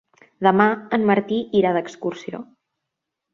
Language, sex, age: Catalan, female, 19-29